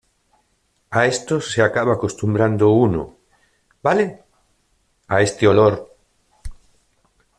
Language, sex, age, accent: Spanish, male, 50-59, España: Norte peninsular (Asturias, Castilla y León, Cantabria, País Vasco, Navarra, Aragón, La Rioja, Guadalajara, Cuenca)